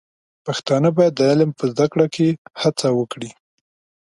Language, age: Pashto, 19-29